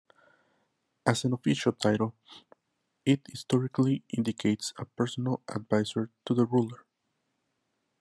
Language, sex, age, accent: English, male, 30-39, United States English